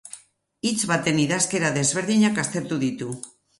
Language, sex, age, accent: Basque, female, 60-69, Mendebalekoa (Araba, Bizkaia, Gipuzkoako mendebaleko herri batzuk)